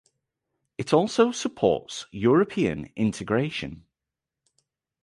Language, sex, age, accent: English, male, 30-39, England English